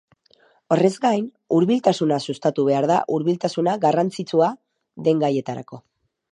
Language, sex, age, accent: Basque, female, 30-39, Mendebalekoa (Araba, Bizkaia, Gipuzkoako mendebaleko herri batzuk)